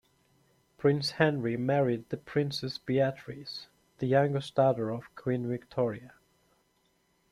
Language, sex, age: English, male, 19-29